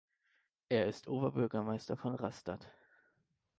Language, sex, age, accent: German, male, 19-29, Deutschland Deutsch